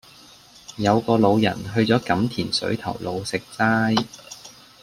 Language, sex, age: Cantonese, male, 19-29